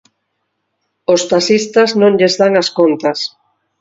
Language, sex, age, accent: Galician, female, 50-59, Oriental (común en zona oriental)